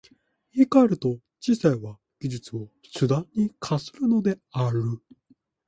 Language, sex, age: Japanese, male, 19-29